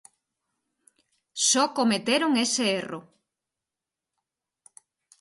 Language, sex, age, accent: Galician, female, 30-39, Central (gheada)